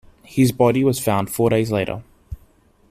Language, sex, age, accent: English, male, 19-29, Australian English